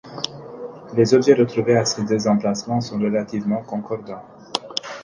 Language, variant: French, Français d'Afrique subsaharienne et des îles africaines